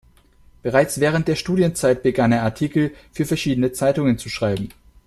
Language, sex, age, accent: German, male, 19-29, Deutschland Deutsch